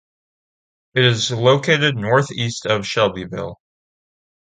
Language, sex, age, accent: English, male, under 19, United States English